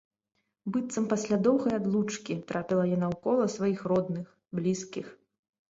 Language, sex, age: Belarusian, female, 19-29